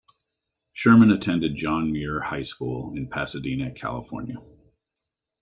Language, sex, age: English, male, 40-49